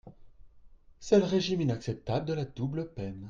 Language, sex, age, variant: French, male, 30-39, Français de métropole